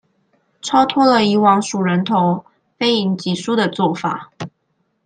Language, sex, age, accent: Chinese, female, 19-29, 出生地：臺南市